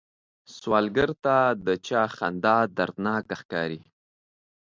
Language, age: Pashto, 19-29